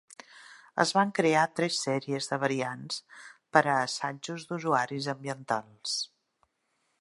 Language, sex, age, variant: Catalan, female, 50-59, Central